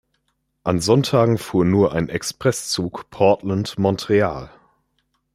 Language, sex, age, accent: German, male, 19-29, Deutschland Deutsch